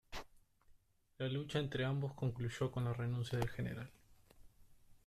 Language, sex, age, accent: Spanish, male, 19-29, Rioplatense: Argentina, Uruguay, este de Bolivia, Paraguay